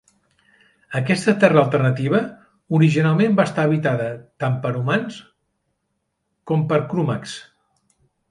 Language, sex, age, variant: Catalan, male, 50-59, Central